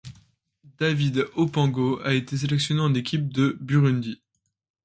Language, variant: French, Français de métropole